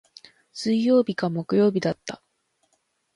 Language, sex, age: Japanese, female, 19-29